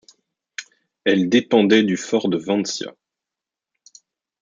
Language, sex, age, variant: French, male, 30-39, Français de métropole